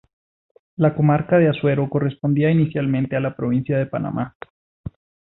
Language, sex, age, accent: Spanish, male, 30-39, Andino-Pacífico: Colombia, Perú, Ecuador, oeste de Bolivia y Venezuela andina